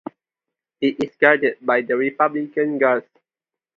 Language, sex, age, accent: English, male, 19-29, Malaysian English